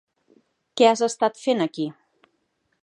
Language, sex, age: Catalan, female, 40-49